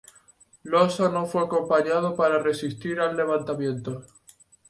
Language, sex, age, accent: Spanish, male, 19-29, España: Islas Canarias